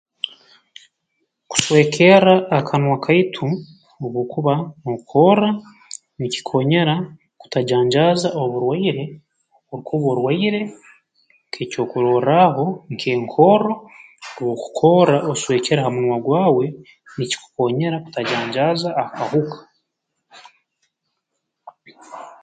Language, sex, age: Tooro, male, 19-29